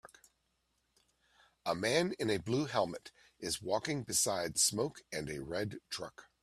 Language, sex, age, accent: English, male, 50-59, United States English